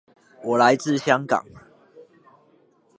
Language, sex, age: Chinese, male, under 19